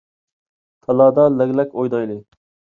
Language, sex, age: Uyghur, male, 19-29